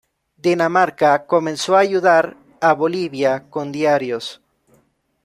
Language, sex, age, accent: Spanish, male, 19-29, México